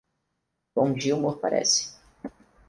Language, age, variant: Portuguese, under 19, Portuguese (Brasil)